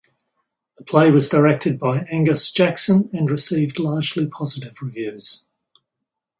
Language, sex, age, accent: English, male, 60-69, Australian English